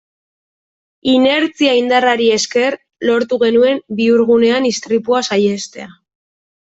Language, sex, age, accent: Basque, female, 19-29, Mendebalekoa (Araba, Bizkaia, Gipuzkoako mendebaleko herri batzuk)